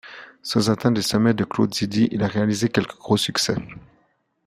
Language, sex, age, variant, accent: French, male, 30-39, Français d'Europe, Français de Suisse